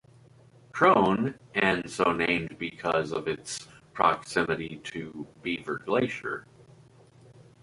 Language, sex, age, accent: English, male, 30-39, United States English